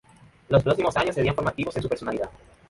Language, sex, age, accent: Spanish, male, 19-29, Caribe: Cuba, Venezuela, Puerto Rico, República Dominicana, Panamá, Colombia caribeña, México caribeño, Costa del golfo de México